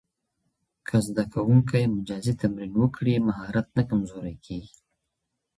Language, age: Pashto, 30-39